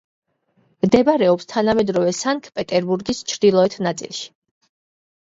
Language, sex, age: Georgian, female, 30-39